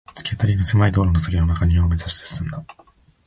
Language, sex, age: Japanese, male, 19-29